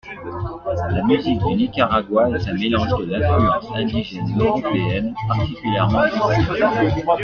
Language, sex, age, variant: French, male, 40-49, Français de métropole